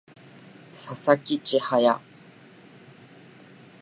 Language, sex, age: Japanese, male, 19-29